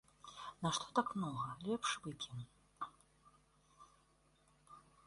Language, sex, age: Belarusian, female, 30-39